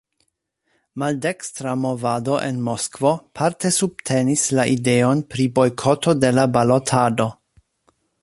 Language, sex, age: Esperanto, male, 40-49